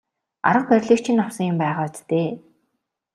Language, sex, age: Mongolian, female, 19-29